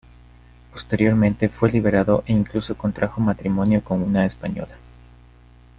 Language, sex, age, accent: Spanish, male, 30-39, Andino-Pacífico: Colombia, Perú, Ecuador, oeste de Bolivia y Venezuela andina